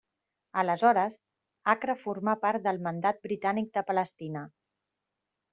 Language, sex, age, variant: Catalan, female, 40-49, Central